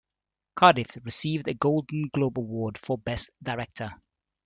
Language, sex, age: English, male, 30-39